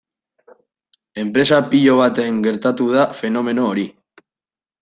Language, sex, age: Basque, male, 19-29